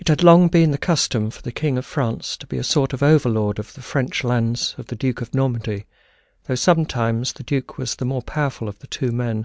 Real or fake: real